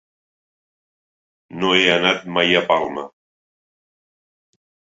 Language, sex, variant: Catalan, male, Nord-Occidental